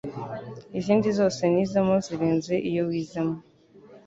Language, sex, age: Kinyarwanda, female, 19-29